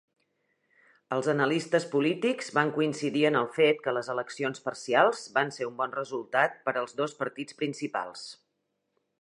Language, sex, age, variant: Catalan, female, 40-49, Central